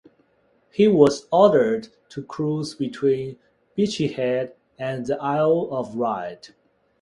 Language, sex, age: English, male, 30-39